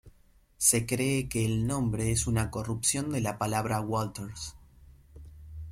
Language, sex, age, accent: Spanish, male, 30-39, Rioplatense: Argentina, Uruguay, este de Bolivia, Paraguay